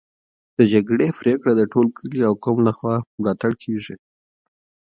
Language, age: Pashto, 19-29